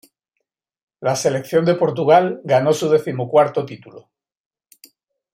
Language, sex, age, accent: Spanish, male, 50-59, España: Sur peninsular (Andalucia, Extremadura, Murcia)